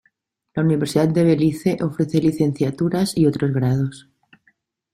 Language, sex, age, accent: Spanish, female, 60-69, España: Norte peninsular (Asturias, Castilla y León, Cantabria, País Vasco, Navarra, Aragón, La Rioja, Guadalajara, Cuenca)